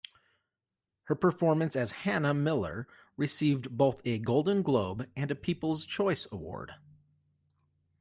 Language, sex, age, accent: English, male, 40-49, United States English